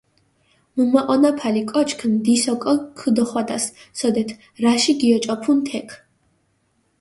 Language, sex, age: Mingrelian, female, 19-29